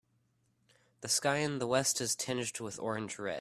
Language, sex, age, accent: English, male, under 19, United States English